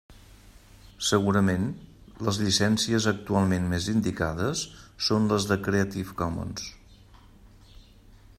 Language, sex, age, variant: Catalan, male, 50-59, Central